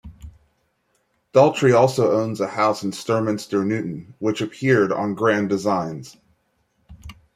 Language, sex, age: English, male, 40-49